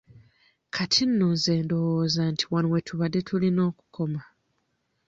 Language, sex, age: Ganda, female, 30-39